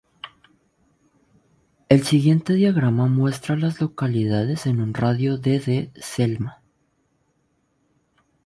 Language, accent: Spanish, Caribe: Cuba, Venezuela, Puerto Rico, República Dominicana, Panamá, Colombia caribeña, México caribeño, Costa del golfo de México